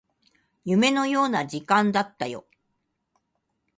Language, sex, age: Japanese, female, 60-69